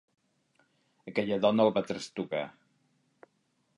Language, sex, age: Catalan, male, 50-59